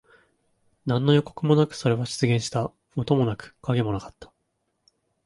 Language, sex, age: Japanese, male, 19-29